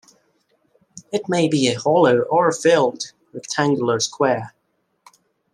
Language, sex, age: English, male, 19-29